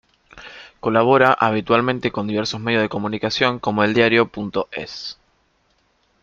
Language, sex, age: Spanish, male, 19-29